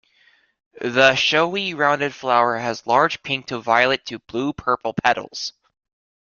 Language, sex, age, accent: English, male, 19-29, United States English